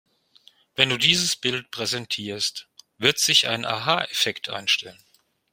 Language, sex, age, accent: German, male, 50-59, Deutschland Deutsch